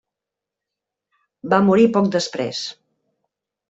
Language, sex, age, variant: Catalan, female, 40-49, Central